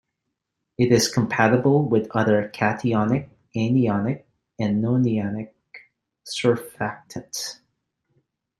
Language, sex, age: English, male, 40-49